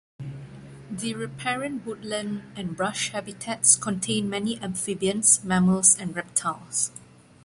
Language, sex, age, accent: English, female, 30-39, Malaysian English